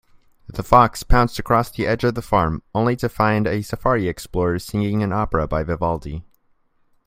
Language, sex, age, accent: English, male, 19-29, United States English